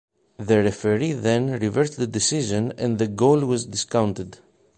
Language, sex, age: English, male, 40-49